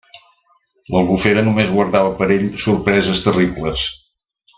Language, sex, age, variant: Catalan, male, 70-79, Central